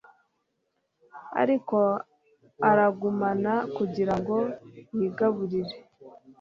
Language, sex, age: Kinyarwanda, female, 30-39